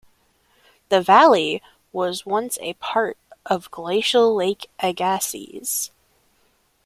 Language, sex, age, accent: English, male, 19-29, United States English